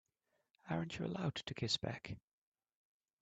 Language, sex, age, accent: English, male, 40-49, New Zealand English